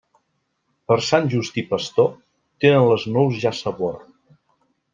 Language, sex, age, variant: Catalan, male, 40-49, Central